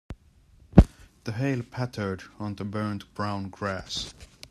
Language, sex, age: English, male, 40-49